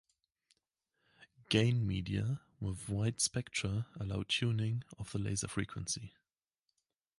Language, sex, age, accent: English, male, 19-29, England English